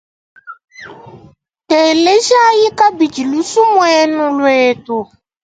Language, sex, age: Luba-Lulua, female, 19-29